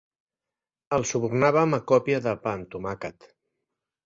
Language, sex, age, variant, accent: Catalan, male, 60-69, Central, Barcelonès